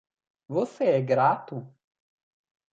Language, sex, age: Portuguese, male, 19-29